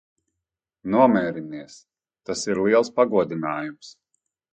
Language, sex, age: Latvian, male, 40-49